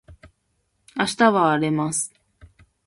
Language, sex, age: Japanese, female, 19-29